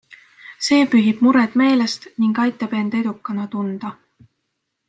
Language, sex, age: Estonian, female, 19-29